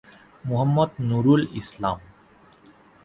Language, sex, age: Bengali, male, 19-29